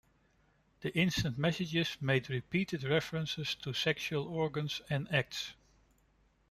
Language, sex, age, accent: English, male, 40-49, United States English